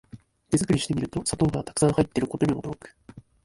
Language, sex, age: Japanese, male, under 19